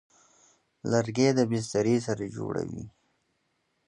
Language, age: Pashto, 19-29